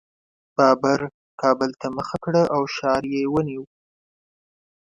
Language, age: Pashto, 19-29